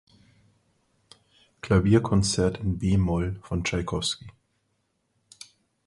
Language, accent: German, Deutschland Deutsch